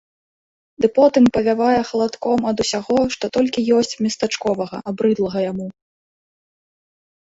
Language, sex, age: Belarusian, female, 19-29